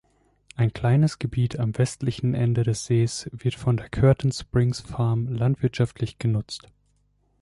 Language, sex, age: German, male, 19-29